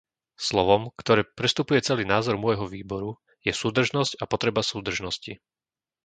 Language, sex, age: Slovak, male, 30-39